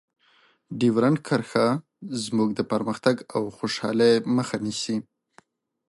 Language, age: Pashto, 19-29